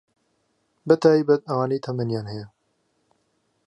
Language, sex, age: Central Kurdish, male, 19-29